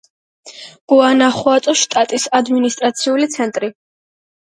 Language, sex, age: Georgian, female, under 19